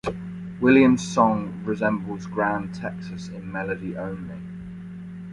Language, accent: English, England English